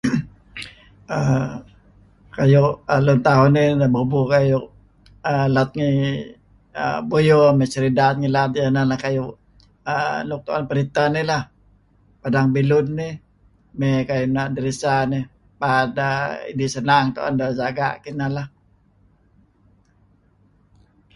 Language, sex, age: Kelabit, male, 70-79